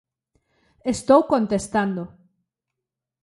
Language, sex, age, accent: Galician, female, 40-49, Normativo (estándar)